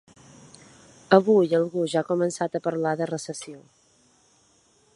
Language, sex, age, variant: Catalan, female, 30-39, Balear